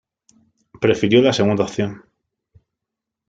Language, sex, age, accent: Spanish, male, 30-39, España: Sur peninsular (Andalucia, Extremadura, Murcia)